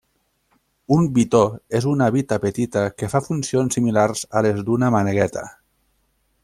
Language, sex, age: Catalan, male, 19-29